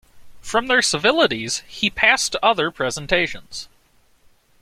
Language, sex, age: English, male, 19-29